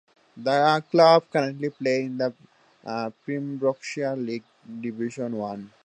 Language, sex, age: English, male, 19-29